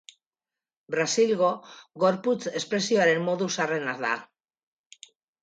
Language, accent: Basque, Mendebalekoa (Araba, Bizkaia, Gipuzkoako mendebaleko herri batzuk)